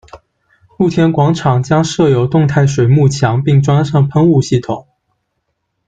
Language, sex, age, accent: Chinese, male, 19-29, 出生地：福建省